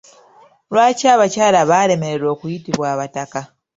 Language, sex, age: Ganda, female, 30-39